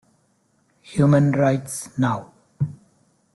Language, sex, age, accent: English, male, 50-59, India and South Asia (India, Pakistan, Sri Lanka)